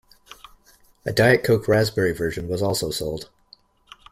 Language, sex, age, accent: English, male, 19-29, United States English